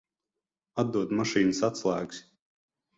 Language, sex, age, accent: Latvian, male, 30-39, Riga; Dzimtā valoda; nav